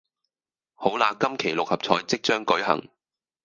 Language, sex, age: Cantonese, male, 30-39